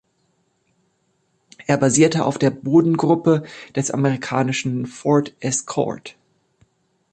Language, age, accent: German, 30-39, Deutschland Deutsch